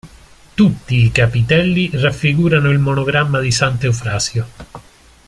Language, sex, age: Italian, male, 50-59